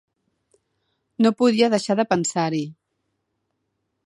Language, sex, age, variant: Catalan, female, 40-49, Central